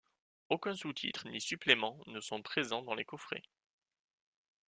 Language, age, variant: French, 19-29, Français de métropole